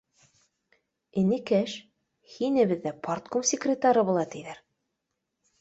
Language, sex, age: Bashkir, female, 30-39